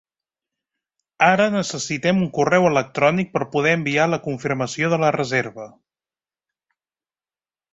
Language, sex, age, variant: Catalan, male, 30-39, Central